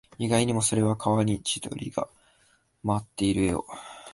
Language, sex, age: Japanese, male, 19-29